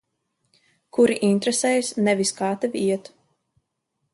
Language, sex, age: Latvian, female, 19-29